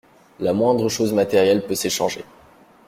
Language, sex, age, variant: French, male, 19-29, Français de métropole